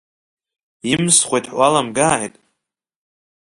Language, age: Abkhazian, under 19